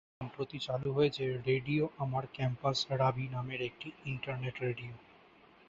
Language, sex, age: Bengali, male, 19-29